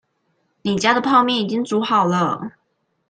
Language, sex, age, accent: Chinese, female, 19-29, 出生地：臺南市